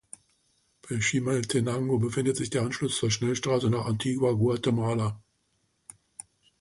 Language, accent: German, Deutschland Deutsch